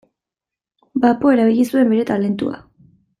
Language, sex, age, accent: Basque, female, 19-29, Erdialdekoa edo Nafarra (Gipuzkoa, Nafarroa)